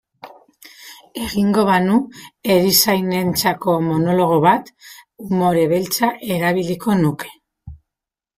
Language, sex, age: Basque, female, 30-39